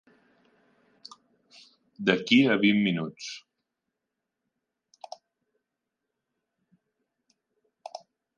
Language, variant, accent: Catalan, Balear, mallorquí